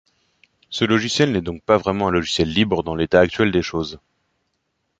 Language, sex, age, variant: French, male, 30-39, Français de métropole